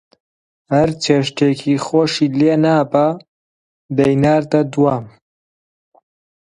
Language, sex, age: Central Kurdish, male, 19-29